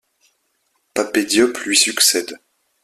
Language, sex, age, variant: French, male, 19-29, Français de métropole